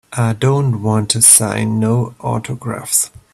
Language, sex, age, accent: English, male, 30-39, England English